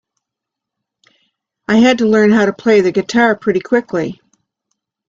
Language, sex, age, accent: English, female, 70-79, United States English